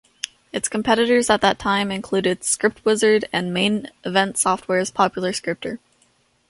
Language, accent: English, United States English